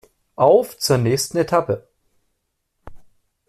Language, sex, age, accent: German, male, 19-29, Deutschland Deutsch